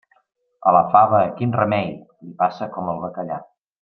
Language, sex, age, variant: Catalan, male, 30-39, Central